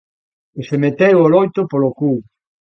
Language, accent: Galician, Atlántico (seseo e gheada)